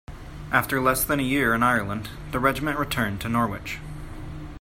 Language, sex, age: English, male, 30-39